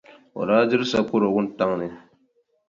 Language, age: Dagbani, 30-39